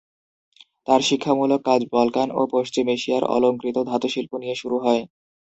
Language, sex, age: Bengali, male, 19-29